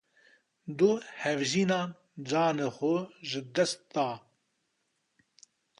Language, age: Kurdish, 50-59